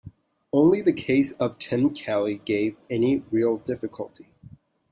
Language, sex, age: English, male, 19-29